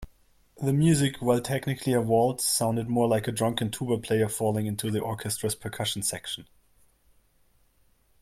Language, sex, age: English, male, 30-39